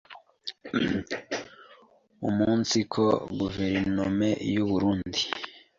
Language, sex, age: Kinyarwanda, male, 19-29